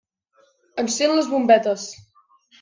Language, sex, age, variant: Catalan, male, under 19, Central